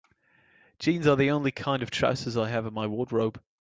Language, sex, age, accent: English, male, 19-29, England English